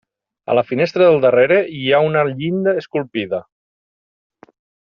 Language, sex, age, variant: Catalan, male, 30-39, Nord-Occidental